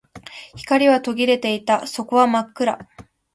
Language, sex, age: Japanese, female, 19-29